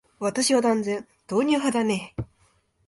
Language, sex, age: Japanese, female, 19-29